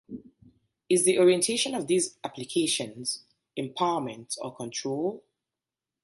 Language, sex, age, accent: English, female, 30-39, England English